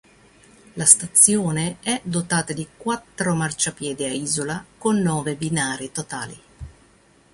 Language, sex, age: Italian, female, 50-59